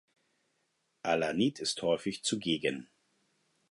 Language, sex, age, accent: German, male, 40-49, Deutschland Deutsch